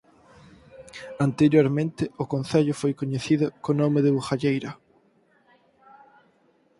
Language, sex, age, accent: Galician, male, 19-29, Atlántico (seseo e gheada)